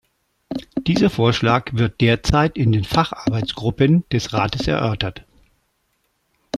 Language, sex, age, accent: German, male, 60-69, Deutschland Deutsch